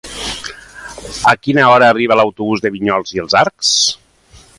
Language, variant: Catalan, Septentrional